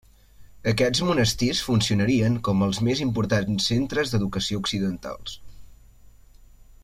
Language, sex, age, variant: Catalan, male, 19-29, Central